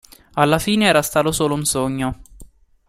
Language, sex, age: Italian, male, 19-29